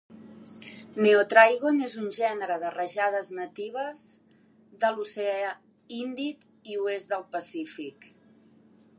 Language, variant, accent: Catalan, Central, central